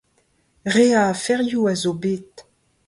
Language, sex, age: Breton, female, 50-59